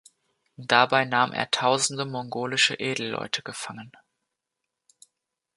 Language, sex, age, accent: German, male, 19-29, Deutschland Deutsch